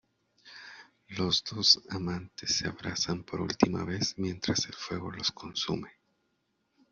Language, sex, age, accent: Spanish, male, 30-39, América central